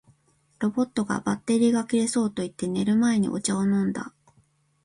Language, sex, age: Japanese, female, 40-49